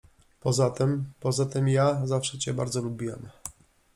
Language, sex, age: Polish, male, 40-49